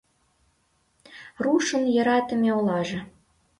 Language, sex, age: Mari, female, under 19